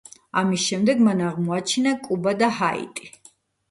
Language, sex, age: Georgian, female, 40-49